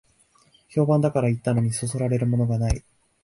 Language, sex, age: Japanese, male, 19-29